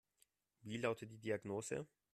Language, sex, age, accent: German, male, 19-29, Deutschland Deutsch